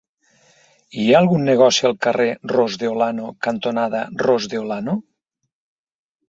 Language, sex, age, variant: Catalan, male, 50-59, Nord-Occidental